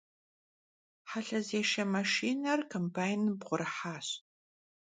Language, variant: Kabardian, Адыгэбзэ (Къэбэрдей, Кирил, псоми зэдай)